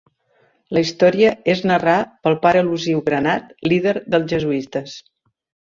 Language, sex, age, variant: Catalan, female, 60-69, Central